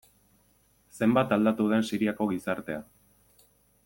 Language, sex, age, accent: Basque, male, 19-29, Erdialdekoa edo Nafarra (Gipuzkoa, Nafarroa)